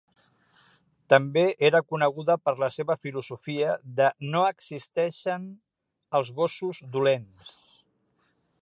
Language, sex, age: Catalan, male, 60-69